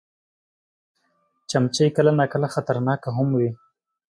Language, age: Pashto, 19-29